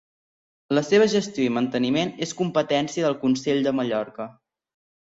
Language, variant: Catalan, Central